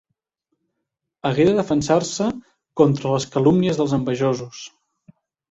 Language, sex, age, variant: Catalan, male, 19-29, Central